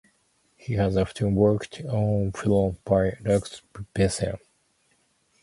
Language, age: English, 30-39